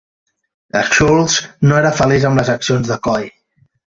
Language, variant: Catalan, Central